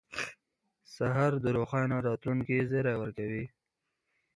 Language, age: Pashto, 19-29